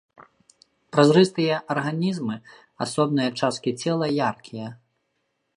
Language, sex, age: Belarusian, male, 30-39